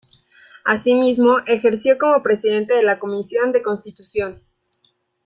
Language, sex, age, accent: Spanish, female, 30-39, México